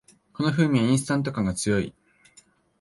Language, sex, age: Japanese, male, 19-29